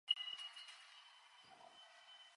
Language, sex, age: English, female, 19-29